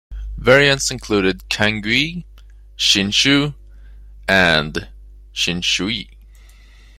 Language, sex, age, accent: English, male, 19-29, United States English